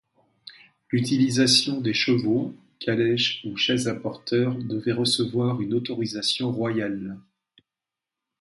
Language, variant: French, Français de métropole